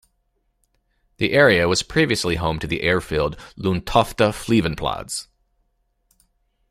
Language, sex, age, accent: English, male, 40-49, United States English